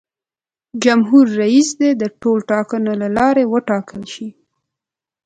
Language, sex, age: Pashto, female, 19-29